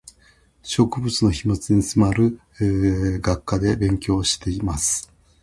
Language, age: Japanese, 60-69